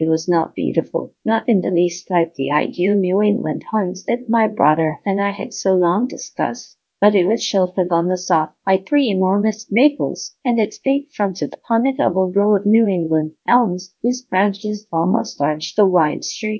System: TTS, GlowTTS